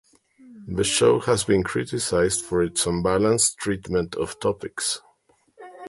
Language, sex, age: English, male, 40-49